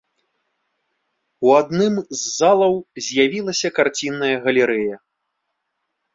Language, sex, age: Belarusian, male, 40-49